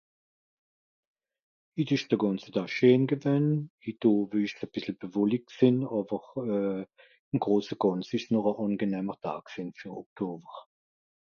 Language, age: Swiss German, 60-69